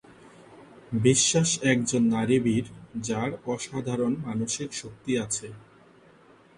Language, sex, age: Bengali, male, 19-29